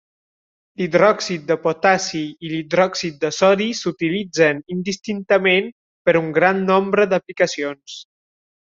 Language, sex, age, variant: Catalan, male, 19-29, Septentrional